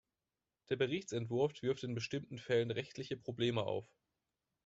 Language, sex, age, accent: German, male, 19-29, Deutschland Deutsch